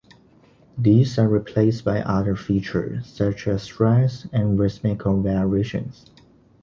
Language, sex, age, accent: English, male, 19-29, United States English